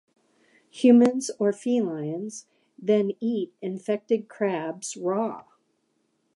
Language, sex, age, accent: English, female, 50-59, United States English